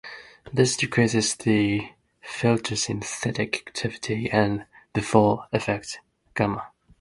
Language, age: English, 19-29